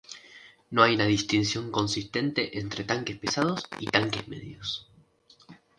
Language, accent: Spanish, Rioplatense: Argentina, Uruguay, este de Bolivia, Paraguay